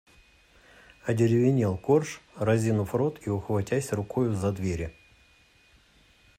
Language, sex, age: Russian, male, 40-49